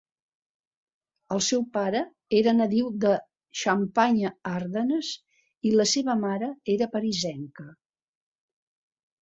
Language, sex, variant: Catalan, female, Central